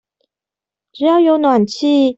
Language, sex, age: Chinese, female, 19-29